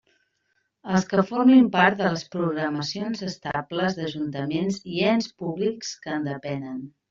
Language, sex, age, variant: Catalan, female, 30-39, Central